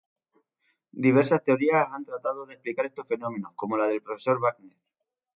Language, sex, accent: Spanish, male, España: Sur peninsular (Andalucia, Extremadura, Murcia)